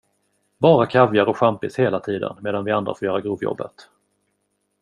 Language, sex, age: Swedish, male, 30-39